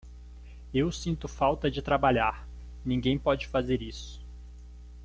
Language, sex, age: Portuguese, male, 30-39